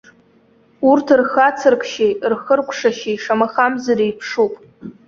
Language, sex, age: Abkhazian, female, under 19